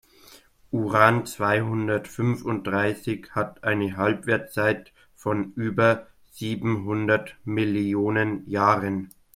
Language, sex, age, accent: German, male, 19-29, Deutschland Deutsch